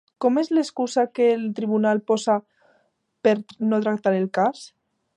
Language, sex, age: Catalan, female, under 19